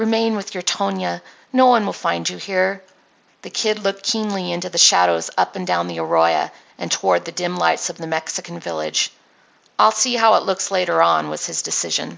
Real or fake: real